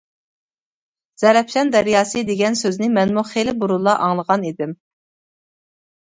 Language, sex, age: Uyghur, female, 30-39